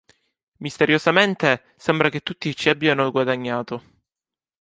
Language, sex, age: Italian, male, 19-29